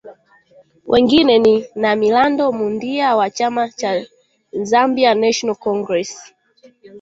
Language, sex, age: Swahili, female, 19-29